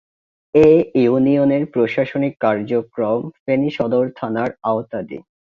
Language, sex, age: Bengali, male, 19-29